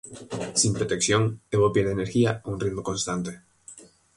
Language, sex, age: Spanish, male, 19-29